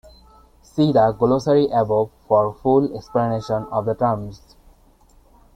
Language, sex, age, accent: English, male, 19-29, India and South Asia (India, Pakistan, Sri Lanka)